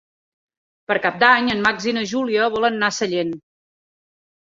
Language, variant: Catalan, Central